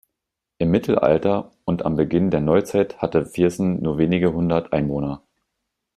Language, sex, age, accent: German, male, 30-39, Deutschland Deutsch